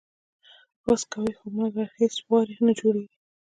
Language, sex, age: Pashto, female, 19-29